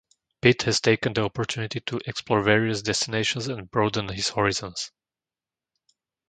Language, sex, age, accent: English, male, 30-39, United States English